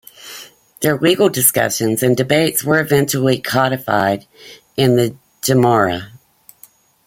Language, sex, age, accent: English, female, 50-59, United States English